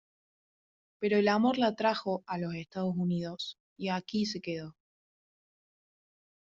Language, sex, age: Spanish, female, 19-29